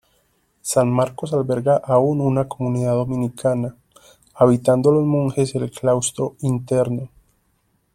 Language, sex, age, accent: Spanish, male, 19-29, Caribe: Cuba, Venezuela, Puerto Rico, República Dominicana, Panamá, Colombia caribeña, México caribeño, Costa del golfo de México